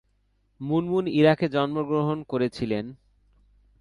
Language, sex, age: Bengali, male, 19-29